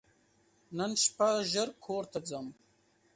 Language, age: Pashto, 19-29